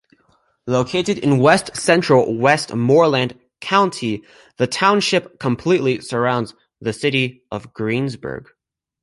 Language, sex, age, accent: English, male, under 19, United States English